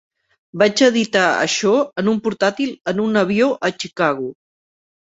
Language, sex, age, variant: Catalan, female, 50-59, Central